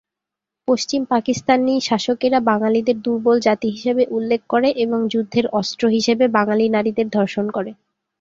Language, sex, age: Bengali, female, 19-29